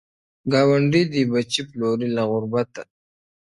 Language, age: Pashto, 19-29